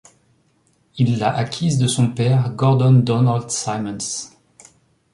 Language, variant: French, Français de métropole